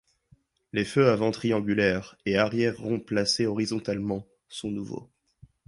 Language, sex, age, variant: French, male, 19-29, Français de métropole